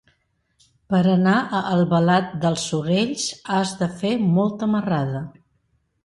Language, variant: Catalan, Central